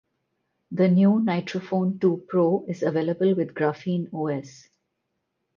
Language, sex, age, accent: English, female, 40-49, India and South Asia (India, Pakistan, Sri Lanka)